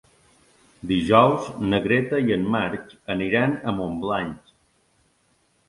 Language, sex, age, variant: Catalan, male, 30-39, Balear